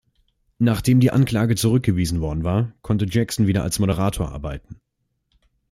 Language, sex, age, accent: German, male, under 19, Deutschland Deutsch